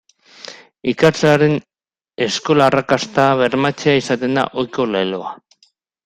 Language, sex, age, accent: Basque, male, 40-49, Mendebalekoa (Araba, Bizkaia, Gipuzkoako mendebaleko herri batzuk)